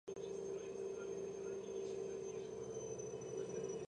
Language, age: Georgian, 19-29